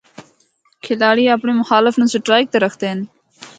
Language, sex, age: Northern Hindko, female, 19-29